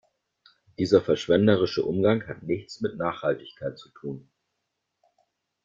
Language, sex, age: German, male, 40-49